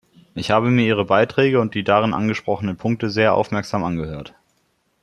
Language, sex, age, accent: German, male, 30-39, Deutschland Deutsch